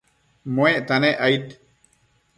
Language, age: Matsés, 40-49